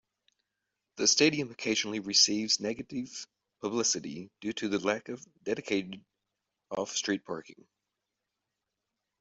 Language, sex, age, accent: English, male, 40-49, United States English